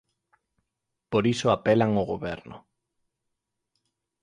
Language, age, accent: Galician, 19-29, Normativo (estándar)